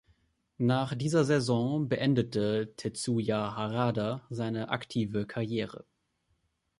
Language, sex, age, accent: German, male, 19-29, Deutschland Deutsch